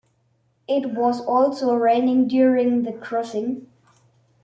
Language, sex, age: English, male, under 19